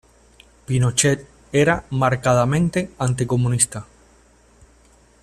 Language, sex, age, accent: Spanish, male, 30-39, Caribe: Cuba, Venezuela, Puerto Rico, República Dominicana, Panamá, Colombia caribeña, México caribeño, Costa del golfo de México